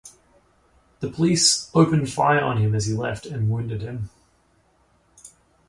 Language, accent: English, Australian English